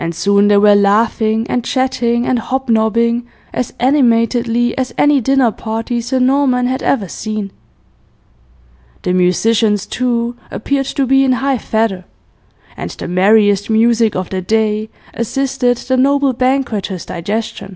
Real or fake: real